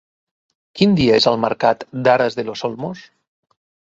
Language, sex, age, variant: Catalan, male, 40-49, Central